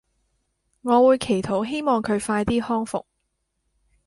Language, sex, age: Cantonese, female, 19-29